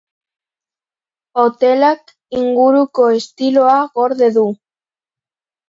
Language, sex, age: Basque, female, under 19